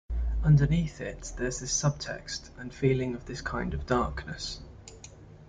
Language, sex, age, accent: English, male, 19-29, England English